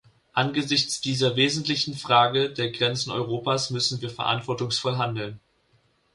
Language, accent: German, Deutschland Deutsch